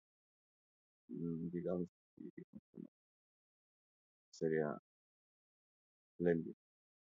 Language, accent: Spanish, México